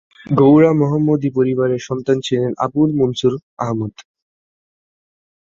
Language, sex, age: Bengali, male, 30-39